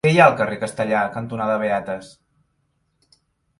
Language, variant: Catalan, Central